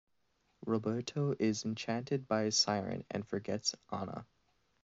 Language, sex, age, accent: English, male, 19-29, Canadian English